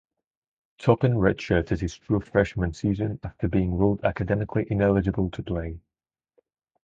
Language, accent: English, England English